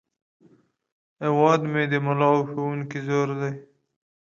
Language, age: Pashto, 30-39